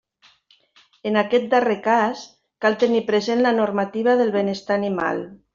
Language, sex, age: Catalan, female, 50-59